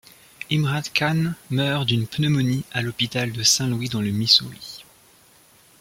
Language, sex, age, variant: French, male, 19-29, Français de métropole